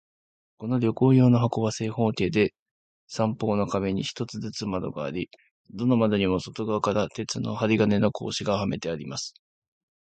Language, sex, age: Japanese, male, 19-29